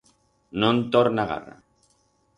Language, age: Aragonese, 40-49